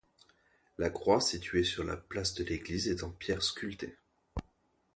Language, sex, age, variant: French, male, 30-39, Français de métropole